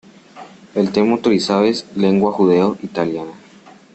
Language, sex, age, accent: Spanish, male, under 19, Andino-Pacífico: Colombia, Perú, Ecuador, oeste de Bolivia y Venezuela andina